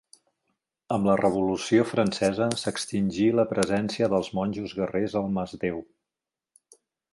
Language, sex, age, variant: Catalan, male, 40-49, Central